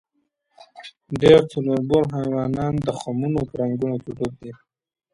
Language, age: Pashto, 19-29